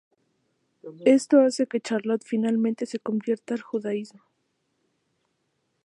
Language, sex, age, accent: Spanish, female, 19-29, México